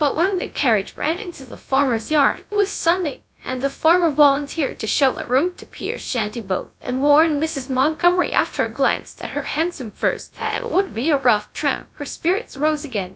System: TTS, GradTTS